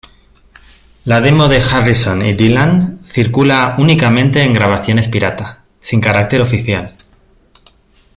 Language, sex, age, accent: Spanish, male, 30-39, España: Centro-Sur peninsular (Madrid, Toledo, Castilla-La Mancha)